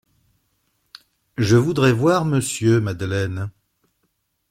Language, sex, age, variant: French, male, 50-59, Français de métropole